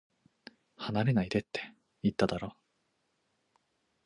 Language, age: Japanese, 19-29